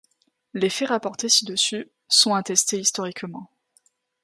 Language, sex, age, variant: French, female, 19-29, Français d'Europe